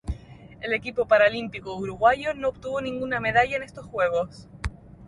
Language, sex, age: Spanish, female, 19-29